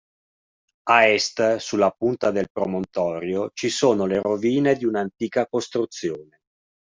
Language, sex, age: Italian, male, 50-59